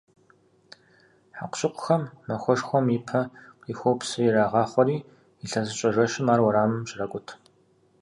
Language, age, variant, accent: Kabardian, 19-29, Адыгэбзэ (Къэбэрдей, Кирил, псоми зэдай), Джылэхъстэней (Gilahsteney)